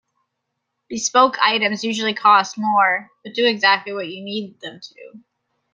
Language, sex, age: English, female, 30-39